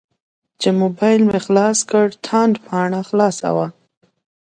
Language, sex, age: Pashto, female, 19-29